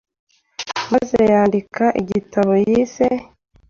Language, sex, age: Kinyarwanda, female, 30-39